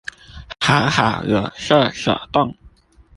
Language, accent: Chinese, 出生地：臺北市